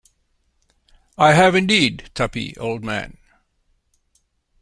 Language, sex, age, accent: English, male, 60-69, Southern African (South Africa, Zimbabwe, Namibia)